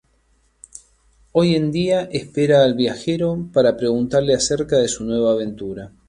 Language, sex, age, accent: Spanish, male, 40-49, Rioplatense: Argentina, Uruguay, este de Bolivia, Paraguay